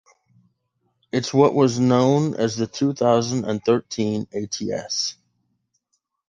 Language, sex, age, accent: English, male, 40-49, United States English